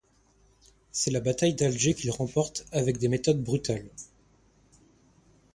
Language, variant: French, Français de métropole